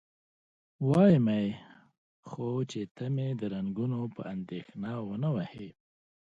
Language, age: Pashto, 30-39